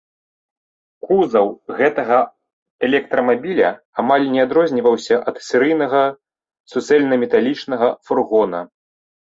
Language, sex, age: Belarusian, male, 19-29